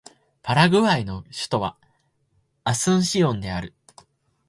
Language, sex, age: Japanese, male, 19-29